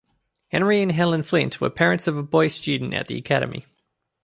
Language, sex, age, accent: English, male, 19-29, Australian English